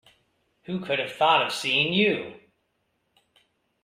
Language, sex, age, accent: English, male, 30-39, United States English